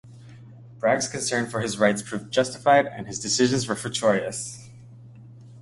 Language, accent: English, United States English